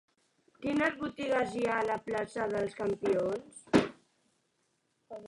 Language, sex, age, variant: Catalan, female, 50-59, Central